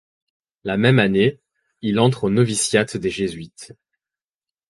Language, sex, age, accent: French, male, 19-29, Français de Belgique